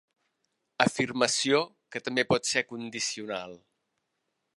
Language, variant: Catalan, Nord-Occidental